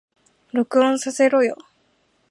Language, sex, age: Japanese, female, 19-29